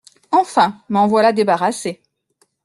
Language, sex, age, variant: French, female, 30-39, Français de métropole